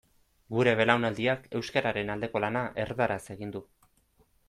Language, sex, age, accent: Basque, male, 19-29, Erdialdekoa edo Nafarra (Gipuzkoa, Nafarroa)